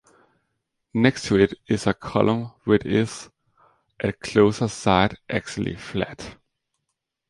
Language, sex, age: English, male, 19-29